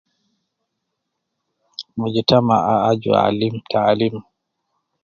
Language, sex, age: Nubi, male, 50-59